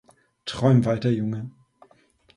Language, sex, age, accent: German, male, 30-39, Deutschland Deutsch